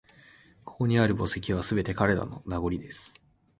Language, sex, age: Japanese, male, 19-29